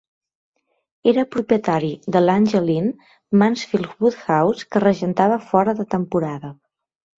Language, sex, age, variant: Catalan, female, 30-39, Central